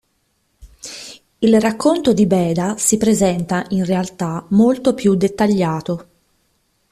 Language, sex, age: Italian, female, 19-29